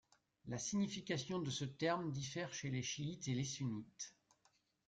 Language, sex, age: French, male, 40-49